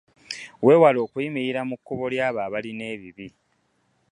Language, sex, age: Ganda, male, 30-39